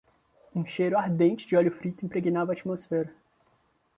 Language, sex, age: Portuguese, male, 19-29